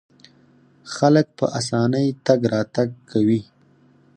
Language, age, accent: Pashto, 19-29, معیاري پښتو